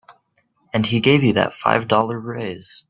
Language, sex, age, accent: English, male, under 19, Canadian English